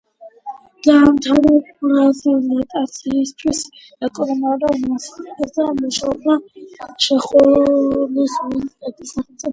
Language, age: Georgian, 30-39